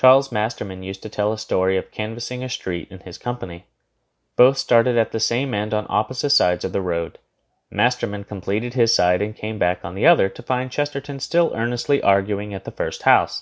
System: none